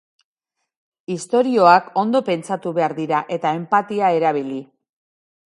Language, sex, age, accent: Basque, female, 40-49, Mendebalekoa (Araba, Bizkaia, Gipuzkoako mendebaleko herri batzuk)